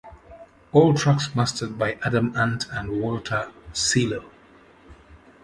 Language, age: English, 50-59